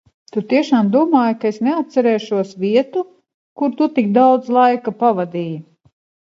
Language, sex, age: Latvian, female, 50-59